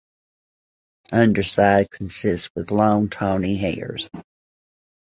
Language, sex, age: English, female, 60-69